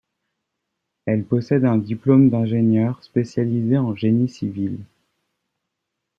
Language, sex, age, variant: French, male, 19-29, Français de métropole